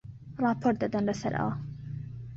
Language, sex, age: Central Kurdish, female, 19-29